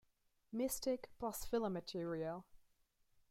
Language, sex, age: English, female, 19-29